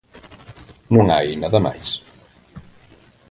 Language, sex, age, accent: Galician, male, 50-59, Normativo (estándar)